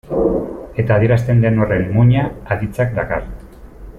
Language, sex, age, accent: Basque, male, 40-49, Mendebalekoa (Araba, Bizkaia, Gipuzkoako mendebaleko herri batzuk)